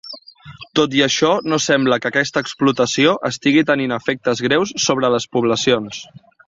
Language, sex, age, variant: Catalan, male, 19-29, Central